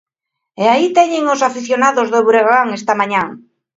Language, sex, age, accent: Galician, female, 60-69, Normativo (estándar)